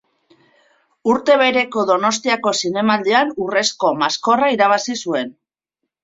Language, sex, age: Basque, female, 40-49